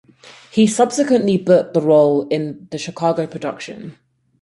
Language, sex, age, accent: English, female, 19-29, England English